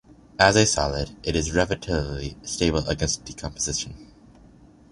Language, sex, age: English, male, 19-29